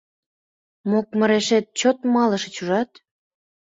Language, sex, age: Mari, female, under 19